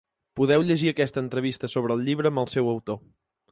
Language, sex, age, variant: Catalan, male, 19-29, Central